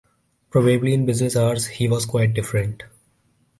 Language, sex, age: English, male, 19-29